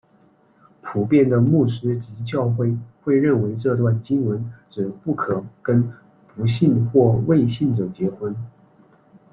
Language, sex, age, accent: Chinese, male, 19-29, 出生地：四川省